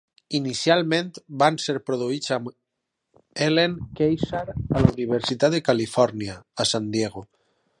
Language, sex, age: Catalan, male, 30-39